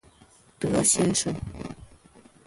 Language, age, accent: Chinese, under 19, 出生地：福建省